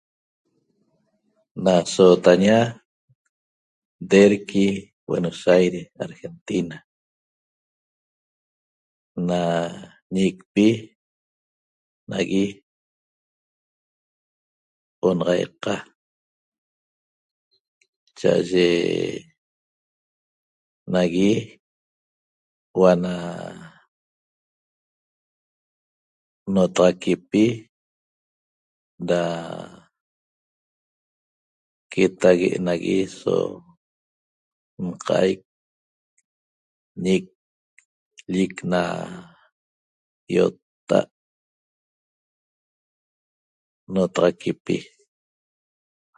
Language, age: Toba, 60-69